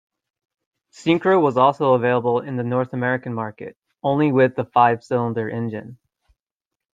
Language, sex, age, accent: English, male, 30-39, United States English